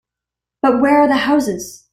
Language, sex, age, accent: English, female, under 19, Canadian English